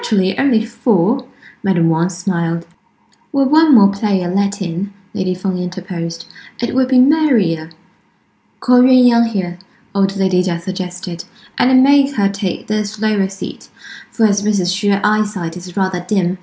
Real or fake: real